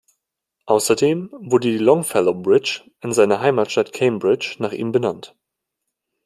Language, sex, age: German, male, 19-29